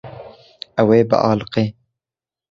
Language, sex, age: Kurdish, male, 19-29